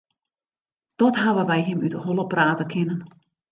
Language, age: Western Frisian, 60-69